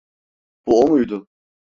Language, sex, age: Turkish, male, 19-29